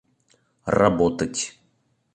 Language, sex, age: Russian, male, 19-29